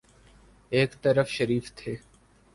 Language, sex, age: Urdu, male, 19-29